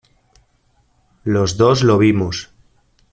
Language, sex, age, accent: Spanish, male, 40-49, España: Norte peninsular (Asturias, Castilla y León, Cantabria, País Vasco, Navarra, Aragón, La Rioja, Guadalajara, Cuenca)